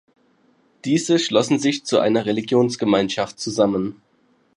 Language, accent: German, Deutschland Deutsch